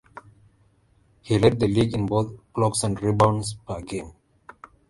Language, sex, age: English, male, 19-29